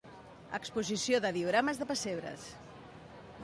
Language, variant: Catalan, Central